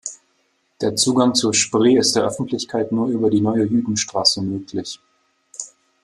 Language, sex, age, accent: German, male, 19-29, Deutschland Deutsch